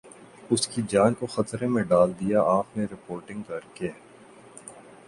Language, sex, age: Urdu, male, 19-29